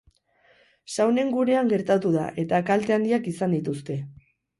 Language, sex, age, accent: Basque, female, 19-29, Erdialdekoa edo Nafarra (Gipuzkoa, Nafarroa)